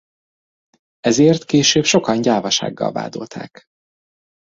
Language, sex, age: Hungarian, male, 30-39